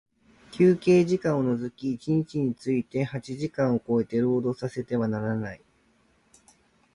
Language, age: Japanese, 30-39